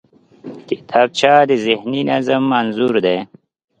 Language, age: Pashto, 19-29